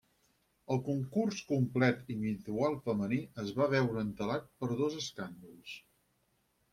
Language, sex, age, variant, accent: Catalan, male, 50-59, Central, central